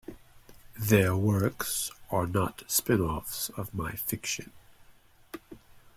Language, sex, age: English, male, 50-59